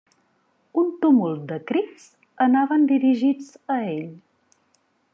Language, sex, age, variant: Catalan, female, 50-59, Central